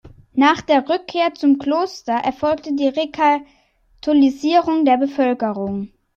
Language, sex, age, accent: German, male, under 19, Deutschland Deutsch